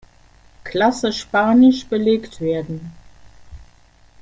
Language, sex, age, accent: German, female, 70-79, Deutschland Deutsch